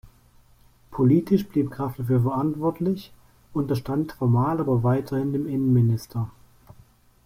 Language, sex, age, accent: German, male, 19-29, Deutschland Deutsch